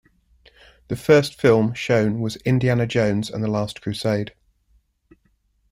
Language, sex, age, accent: English, male, 40-49, England English